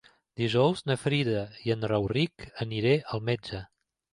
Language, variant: Catalan, Septentrional